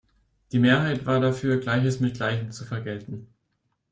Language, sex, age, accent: German, male, 19-29, Deutschland Deutsch